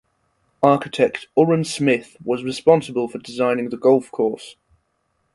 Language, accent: English, England English